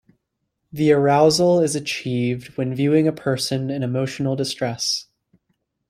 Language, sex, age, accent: English, male, 19-29, United States English